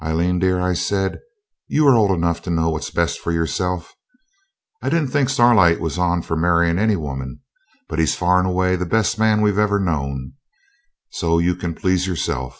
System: none